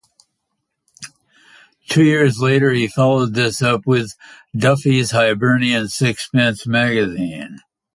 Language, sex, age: English, male, 80-89